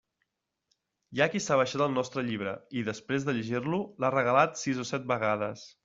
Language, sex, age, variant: Catalan, male, 19-29, Central